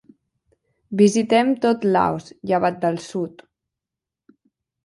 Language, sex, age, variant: Catalan, female, under 19, Central